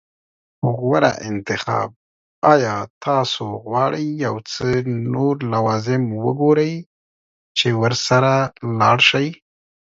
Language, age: Pashto, 40-49